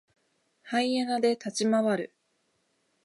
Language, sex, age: Japanese, female, 19-29